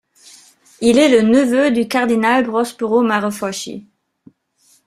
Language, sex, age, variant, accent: French, female, 30-39, Français d'Europe, Français d’Allemagne